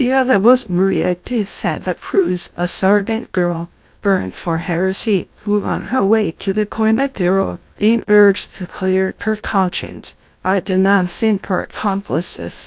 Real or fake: fake